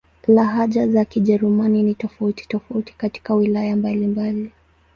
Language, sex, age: Swahili, female, 19-29